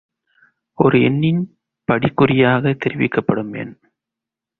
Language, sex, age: Tamil, male, 30-39